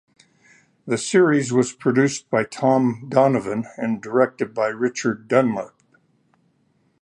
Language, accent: English, United States English